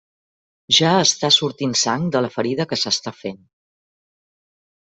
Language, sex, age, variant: Catalan, female, 50-59, Central